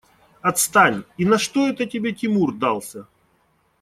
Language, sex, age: Russian, male, 40-49